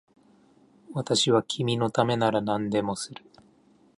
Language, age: Japanese, 40-49